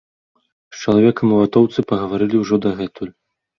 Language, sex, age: Belarusian, male, 19-29